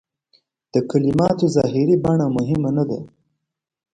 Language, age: Pashto, 19-29